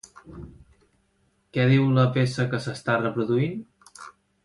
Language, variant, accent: Catalan, Central, central; septentrional